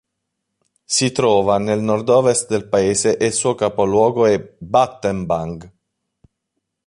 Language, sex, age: Italian, male, 30-39